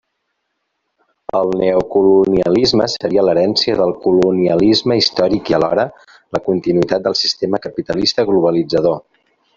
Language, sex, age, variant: Catalan, male, 40-49, Central